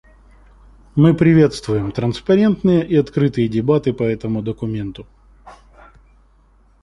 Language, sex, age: Russian, male, 19-29